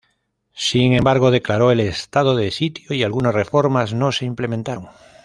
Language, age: Spanish, 30-39